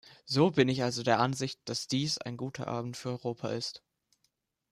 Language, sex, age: German, male, under 19